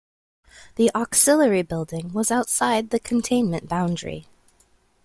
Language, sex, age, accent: English, female, 19-29, United States English